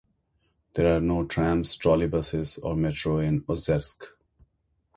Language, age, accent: English, 50-59, India and South Asia (India, Pakistan, Sri Lanka)